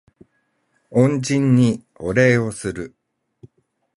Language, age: Japanese, 40-49